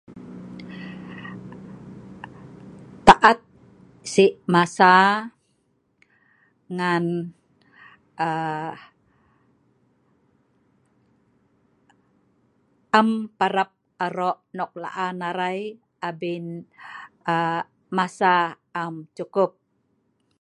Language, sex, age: Sa'ban, female, 50-59